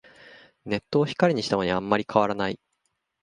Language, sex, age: Japanese, male, 30-39